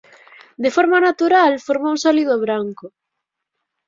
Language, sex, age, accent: Galician, female, 19-29, Atlántico (seseo e gheada)